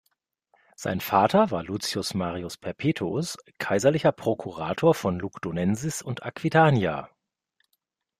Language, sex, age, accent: German, male, 40-49, Deutschland Deutsch